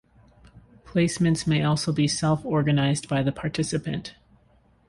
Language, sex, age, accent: English, female, 30-39, United States English